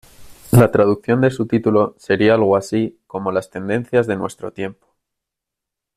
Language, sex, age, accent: Spanish, male, 19-29, España: Centro-Sur peninsular (Madrid, Toledo, Castilla-La Mancha)